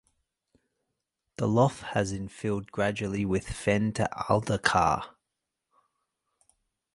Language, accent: English, Australian English